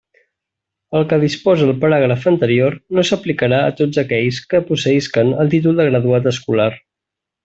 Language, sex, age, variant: Catalan, male, 30-39, Central